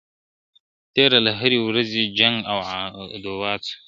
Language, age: Pashto, 19-29